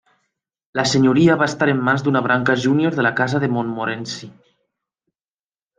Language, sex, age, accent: Catalan, male, 19-29, valencià